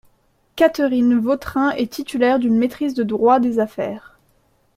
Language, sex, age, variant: French, female, 19-29, Français de métropole